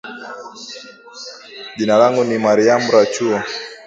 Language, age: Swahili, 19-29